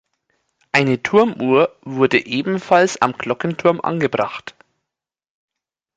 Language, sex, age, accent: German, male, 30-39, Deutschland Deutsch